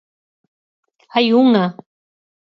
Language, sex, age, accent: Galician, female, 50-59, Central (gheada)